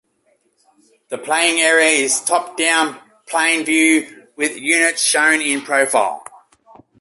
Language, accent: English, Australian English